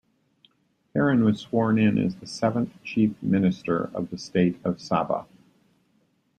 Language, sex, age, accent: English, male, 60-69, United States English